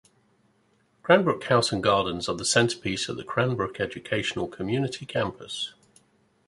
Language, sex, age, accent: English, male, 50-59, England English